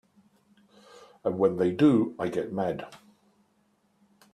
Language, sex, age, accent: English, male, 60-69, England English